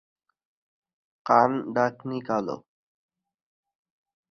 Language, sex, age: Bengali, male, under 19